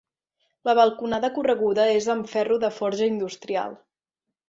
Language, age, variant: Catalan, 19-29, Central